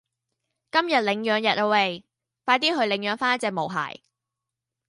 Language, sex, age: Cantonese, female, 19-29